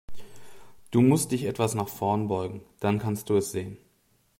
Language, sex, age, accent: German, male, 30-39, Deutschland Deutsch